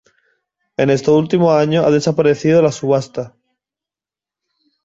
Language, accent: Spanish, España: Sur peninsular (Andalucia, Extremadura, Murcia)